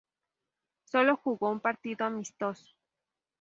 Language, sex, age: Spanish, female, 19-29